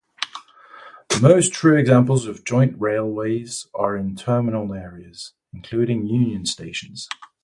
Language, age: English, 40-49